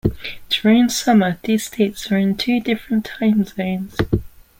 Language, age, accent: English, under 19, England English